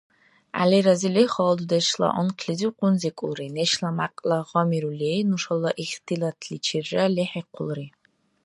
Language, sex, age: Dargwa, female, 19-29